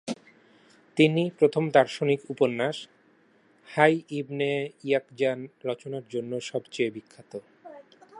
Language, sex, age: Bengali, male, 30-39